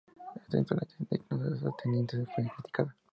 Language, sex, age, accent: Spanish, male, 19-29, México